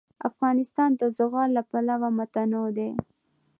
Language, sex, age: Pashto, female, 19-29